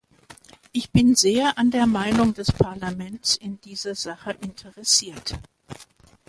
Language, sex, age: German, female, 70-79